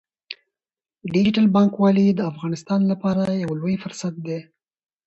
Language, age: Pashto, 19-29